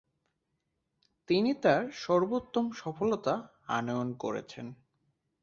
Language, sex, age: Bengali, male, 19-29